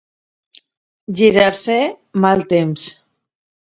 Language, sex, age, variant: Catalan, female, 30-39, Valencià meridional